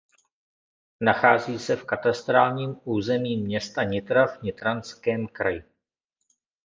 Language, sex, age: Czech, male, 30-39